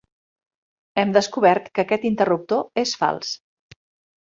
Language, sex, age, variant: Catalan, female, 50-59, Central